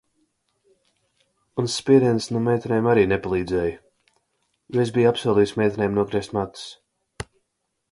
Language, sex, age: Latvian, male, 19-29